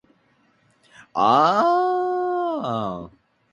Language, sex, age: Japanese, male, 19-29